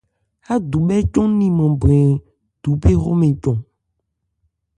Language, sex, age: Ebrié, female, 30-39